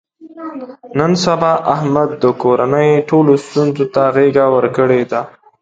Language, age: Pashto, 19-29